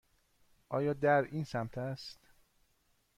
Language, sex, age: Persian, male, 40-49